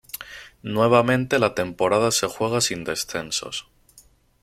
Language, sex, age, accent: Spanish, male, 19-29, España: Centro-Sur peninsular (Madrid, Toledo, Castilla-La Mancha)